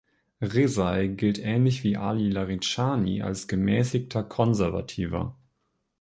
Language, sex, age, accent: German, male, 19-29, Deutschland Deutsch